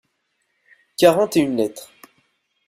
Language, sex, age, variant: French, male, 19-29, Français de métropole